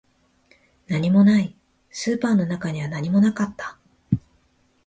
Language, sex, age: Japanese, female, 30-39